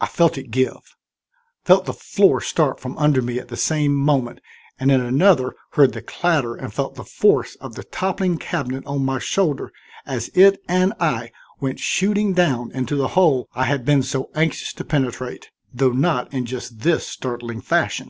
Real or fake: real